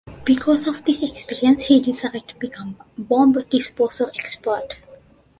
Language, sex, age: English, female, 19-29